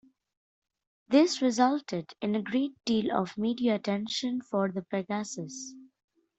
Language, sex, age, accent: English, female, under 19, India and South Asia (India, Pakistan, Sri Lanka)